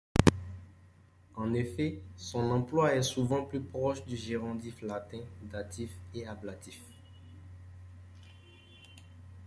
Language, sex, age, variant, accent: French, male, 19-29, Français d'Afrique subsaharienne et des îles africaines, Français de Côte d’Ivoire